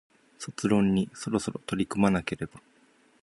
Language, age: Japanese, 30-39